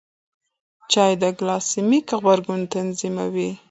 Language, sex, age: Pashto, female, 19-29